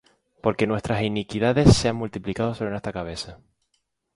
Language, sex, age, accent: Spanish, male, 19-29, España: Islas Canarias